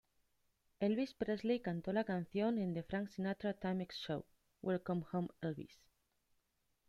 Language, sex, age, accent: Spanish, female, 30-39, España: Norte peninsular (Asturias, Castilla y León, Cantabria, País Vasco, Navarra, Aragón, La Rioja, Guadalajara, Cuenca)